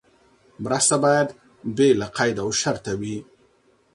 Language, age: Pashto, 40-49